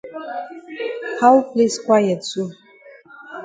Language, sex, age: Cameroon Pidgin, female, 40-49